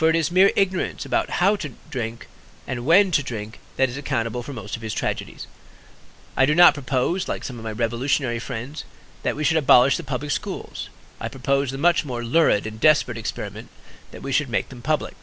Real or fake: real